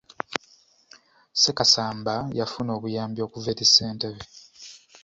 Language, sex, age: Ganda, male, 19-29